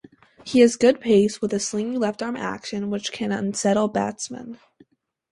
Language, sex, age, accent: English, female, under 19, United States English